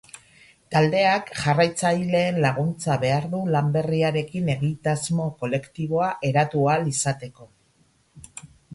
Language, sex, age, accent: Basque, female, 50-59, Erdialdekoa edo Nafarra (Gipuzkoa, Nafarroa)